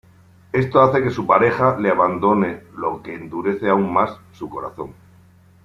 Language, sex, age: Spanish, male, 50-59